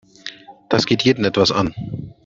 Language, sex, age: German, male, 30-39